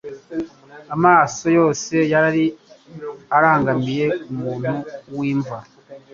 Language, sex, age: Kinyarwanda, male, 30-39